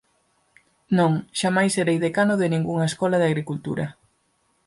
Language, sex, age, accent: Galician, female, 19-29, Normativo (estándar)